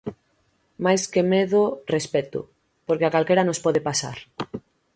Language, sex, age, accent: Galician, female, 19-29, Central (gheada); Oriental (común en zona oriental)